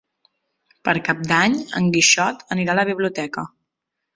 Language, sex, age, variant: Catalan, female, 19-29, Central